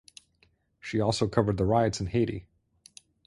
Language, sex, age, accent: English, male, 30-39, United States English